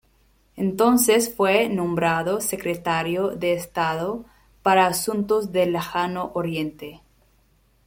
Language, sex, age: Spanish, female, 19-29